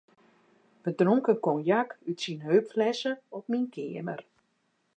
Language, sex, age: Western Frisian, female, 40-49